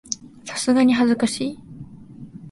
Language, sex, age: Japanese, female, 19-29